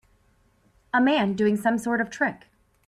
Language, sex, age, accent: English, female, 30-39, United States English